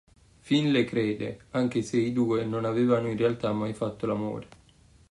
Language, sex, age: Italian, male, 19-29